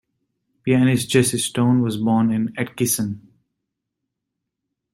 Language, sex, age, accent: English, male, 19-29, United States English